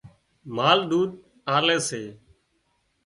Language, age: Wadiyara Koli, 30-39